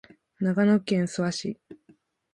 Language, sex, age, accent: Japanese, female, 19-29, 標準語